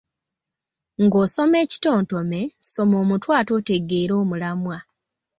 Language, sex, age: Ganda, female, 30-39